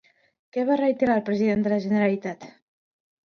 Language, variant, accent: Catalan, Central, central